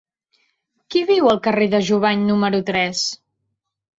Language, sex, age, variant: Catalan, female, 19-29, Central